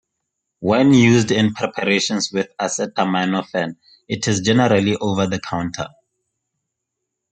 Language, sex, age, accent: English, male, 19-29, Southern African (South Africa, Zimbabwe, Namibia)